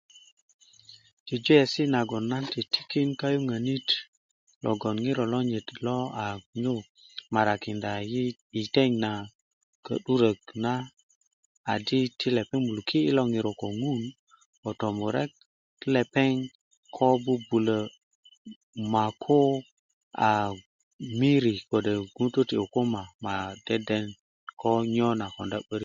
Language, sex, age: Kuku, male, 30-39